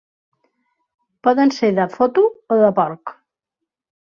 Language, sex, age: Catalan, female, 60-69